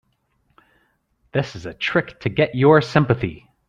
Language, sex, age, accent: English, male, 30-39, United States English